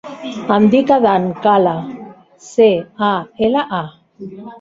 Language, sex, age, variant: Catalan, female, 60-69, Central